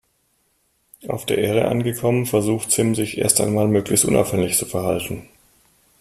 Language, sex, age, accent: German, male, 40-49, Deutschland Deutsch